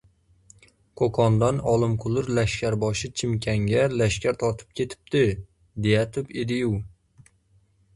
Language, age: Uzbek, 19-29